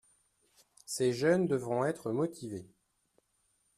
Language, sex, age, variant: French, male, 30-39, Français de métropole